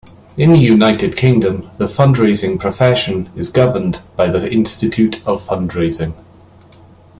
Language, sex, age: English, male, 19-29